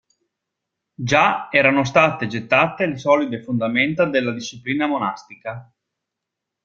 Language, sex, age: Italian, male, 30-39